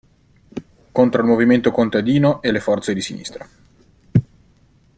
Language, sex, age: Italian, male, 19-29